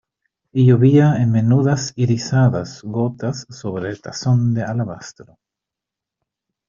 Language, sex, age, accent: Spanish, male, 50-59, España: Islas Canarias